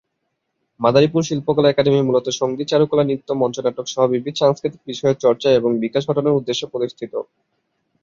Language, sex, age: Bengali, male, 19-29